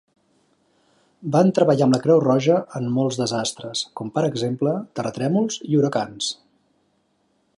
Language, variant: Catalan, Central